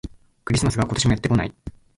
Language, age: Japanese, 19-29